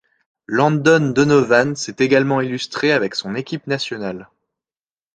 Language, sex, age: French, male, 19-29